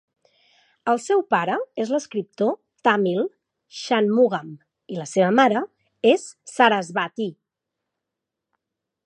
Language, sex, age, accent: Catalan, female, 30-39, central; nord-occidental